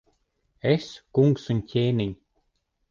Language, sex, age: Latvian, male, 30-39